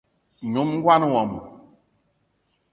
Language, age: Eton (Cameroon), 30-39